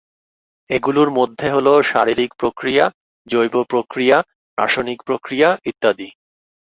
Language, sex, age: Bengali, male, 30-39